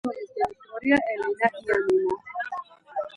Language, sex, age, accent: Georgian, female, 40-49, ჩვეულებრივი